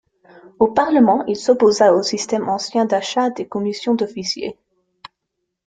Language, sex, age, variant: French, female, 19-29, Français de métropole